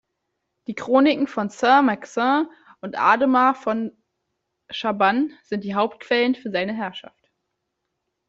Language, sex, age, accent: German, female, 19-29, Deutschland Deutsch